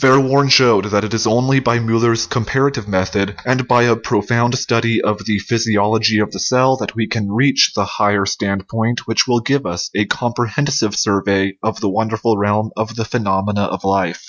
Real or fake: real